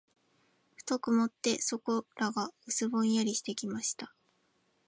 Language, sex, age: Japanese, female, 19-29